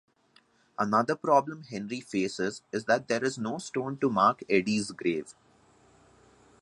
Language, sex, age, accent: English, male, 19-29, India and South Asia (India, Pakistan, Sri Lanka)